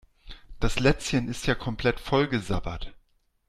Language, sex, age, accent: German, male, 40-49, Deutschland Deutsch